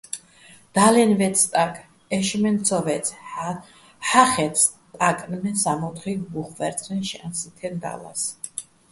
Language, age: Bats, 60-69